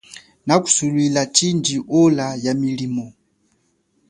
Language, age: Chokwe, 40-49